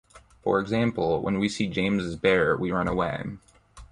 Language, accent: English, United States English